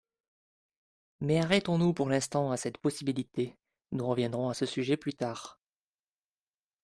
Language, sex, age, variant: French, male, 19-29, Français de métropole